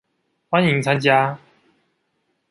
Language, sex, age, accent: Chinese, male, 19-29, 出生地：臺北市